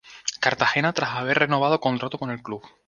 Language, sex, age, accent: Spanish, male, 19-29, España: Islas Canarias